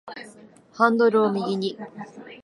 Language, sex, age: Japanese, female, 19-29